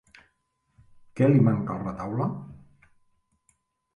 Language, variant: Catalan, Central